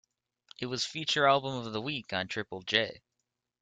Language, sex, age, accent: English, male, 19-29, United States English